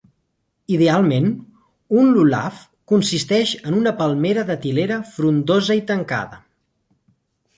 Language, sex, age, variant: Catalan, male, 40-49, Central